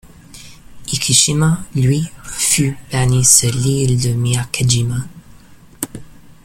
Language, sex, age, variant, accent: French, male, 19-29, Français d'Europe, Français du Royaume-Uni